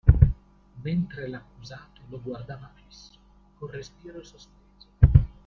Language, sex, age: Italian, male, 50-59